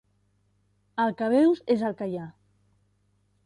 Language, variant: Catalan, Central